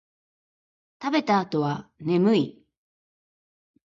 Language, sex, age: Japanese, female, 50-59